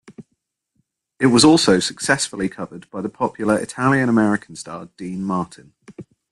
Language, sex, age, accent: English, male, 30-39, England English